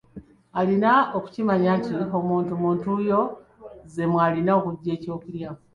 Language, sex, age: Ganda, male, 19-29